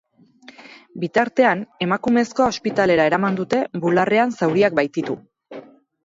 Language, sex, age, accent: Basque, female, 30-39, Erdialdekoa edo Nafarra (Gipuzkoa, Nafarroa)